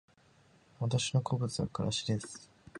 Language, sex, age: Japanese, male, 19-29